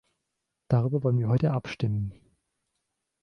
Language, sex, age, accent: German, male, 19-29, Deutschland Deutsch